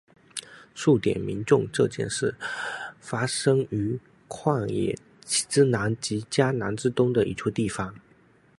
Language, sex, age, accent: Chinese, male, 19-29, 出生地：福建省